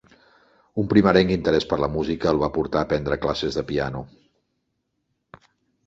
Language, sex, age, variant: Catalan, male, 40-49, Central